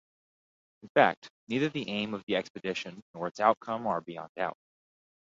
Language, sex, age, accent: English, male, 19-29, United States English